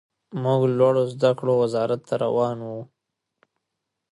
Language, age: Pashto, 30-39